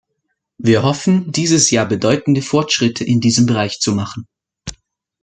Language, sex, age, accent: German, male, 19-29, Österreichisches Deutsch